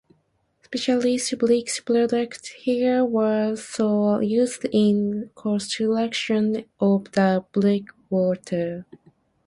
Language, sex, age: English, female, 19-29